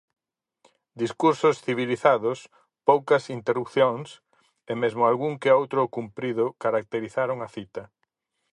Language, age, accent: Galician, 40-49, Oriental (común en zona oriental)